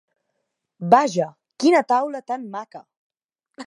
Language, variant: Catalan, Central